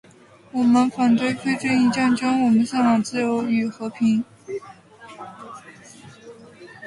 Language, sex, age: Chinese, female, 19-29